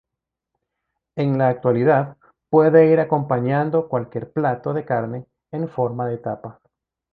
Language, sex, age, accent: Spanish, male, 30-39, Caribe: Cuba, Venezuela, Puerto Rico, República Dominicana, Panamá, Colombia caribeña, México caribeño, Costa del golfo de México